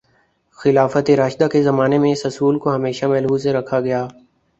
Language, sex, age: Urdu, male, 19-29